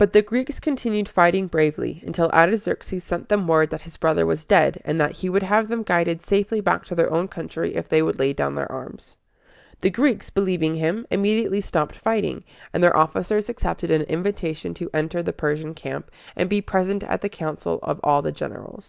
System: none